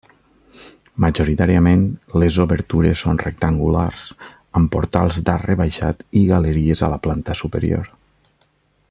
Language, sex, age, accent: Catalan, male, 40-49, valencià